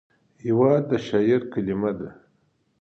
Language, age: Pashto, 40-49